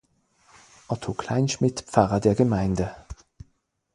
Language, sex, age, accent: German, male, 40-49, Schweizerdeutsch